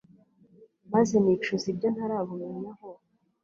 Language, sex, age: Kinyarwanda, female, 19-29